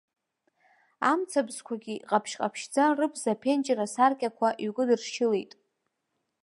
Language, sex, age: Abkhazian, female, 19-29